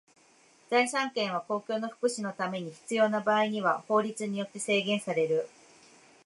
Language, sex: Japanese, female